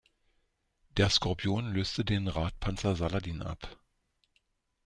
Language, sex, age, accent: German, male, 60-69, Deutschland Deutsch